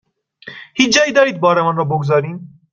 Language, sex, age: Persian, male, 19-29